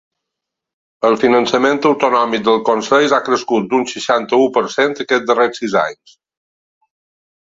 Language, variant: Catalan, Balear